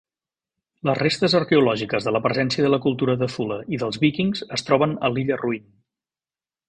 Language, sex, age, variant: Catalan, male, 50-59, Central